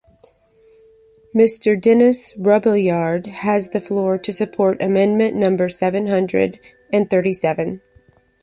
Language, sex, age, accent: English, female, 40-49, United States English